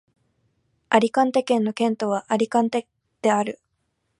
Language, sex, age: Japanese, female, 19-29